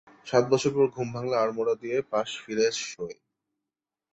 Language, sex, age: Bengali, male, 19-29